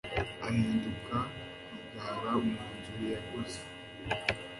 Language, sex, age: Kinyarwanda, male, under 19